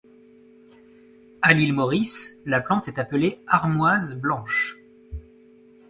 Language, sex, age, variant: French, male, 30-39, Français de métropole